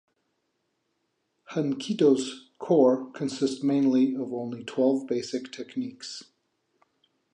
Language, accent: English, United States English